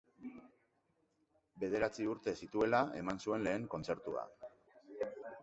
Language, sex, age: Basque, male, 40-49